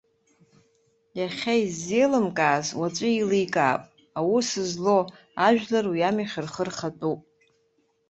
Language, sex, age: Abkhazian, female, 50-59